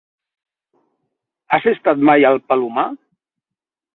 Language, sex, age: Catalan, male, 50-59